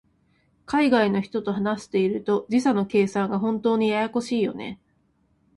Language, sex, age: Japanese, female, 19-29